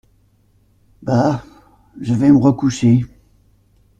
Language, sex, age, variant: French, male, 40-49, Français de métropole